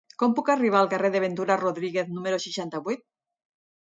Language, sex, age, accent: Catalan, female, 40-49, Tortosí